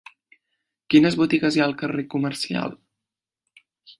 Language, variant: Catalan, Central